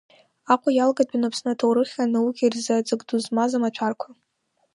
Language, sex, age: Abkhazian, female, under 19